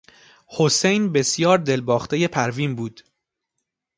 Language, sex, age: Persian, male, 19-29